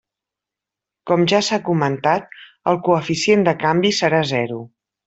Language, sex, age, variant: Catalan, female, 50-59, Central